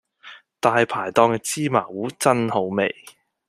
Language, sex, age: Cantonese, male, 19-29